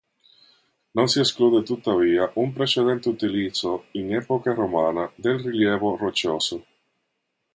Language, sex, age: Italian, male, 30-39